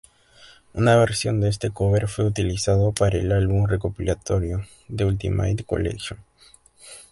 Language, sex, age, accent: Spanish, male, 19-29, Andino-Pacífico: Colombia, Perú, Ecuador, oeste de Bolivia y Venezuela andina